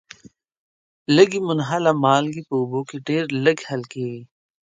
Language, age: Pashto, 19-29